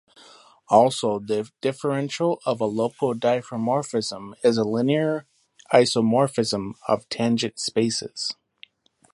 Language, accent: English, United States English